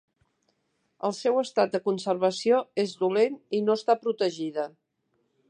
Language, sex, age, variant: Catalan, female, 50-59, Central